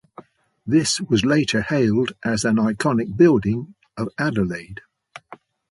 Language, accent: English, England English